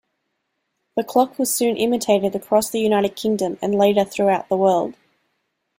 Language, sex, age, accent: English, female, 19-29, Australian English